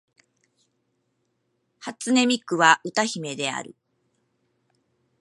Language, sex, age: Japanese, female, 50-59